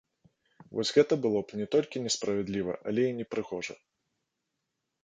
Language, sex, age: Belarusian, male, 40-49